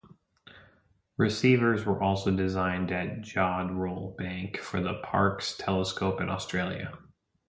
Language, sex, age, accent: English, male, 30-39, United States English